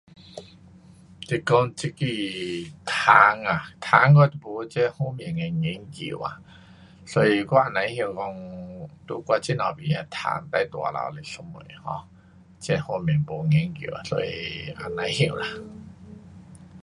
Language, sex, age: Pu-Xian Chinese, male, 50-59